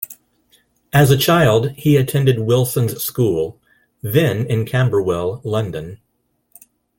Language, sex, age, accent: English, male, 40-49, United States English